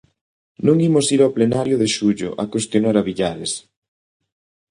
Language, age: Galician, 30-39